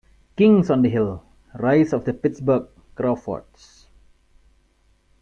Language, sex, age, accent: English, male, 30-39, India and South Asia (India, Pakistan, Sri Lanka)